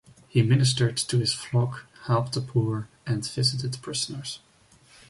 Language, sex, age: English, male, 19-29